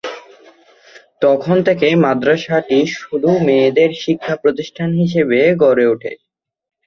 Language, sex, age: Bengali, male, 19-29